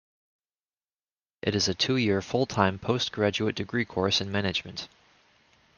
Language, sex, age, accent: English, male, 30-39, United States English